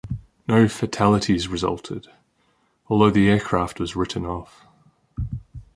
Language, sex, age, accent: English, male, 30-39, Australian English